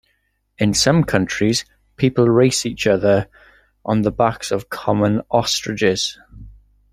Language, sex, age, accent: English, male, 19-29, Welsh English